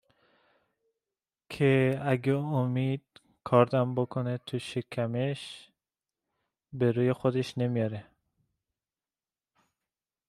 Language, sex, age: Persian, male, 19-29